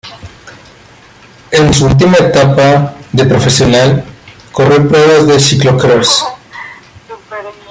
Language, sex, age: Spanish, male, 19-29